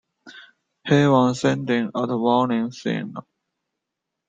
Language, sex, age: English, male, 19-29